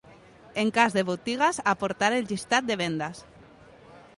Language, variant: Catalan, Central